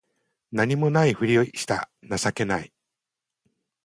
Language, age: Japanese, 60-69